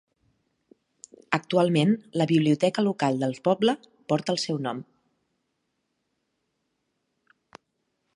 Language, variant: Catalan, Central